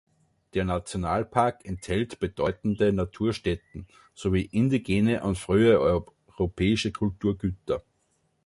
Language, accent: German, Österreichisches Deutsch